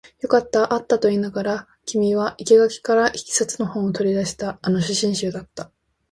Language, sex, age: Japanese, female, 19-29